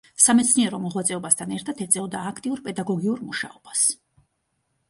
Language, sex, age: Georgian, female, 30-39